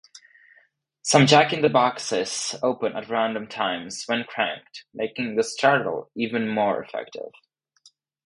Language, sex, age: English, male, under 19